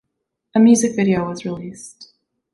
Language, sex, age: English, female, 19-29